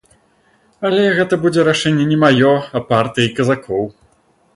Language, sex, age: Belarusian, male, 19-29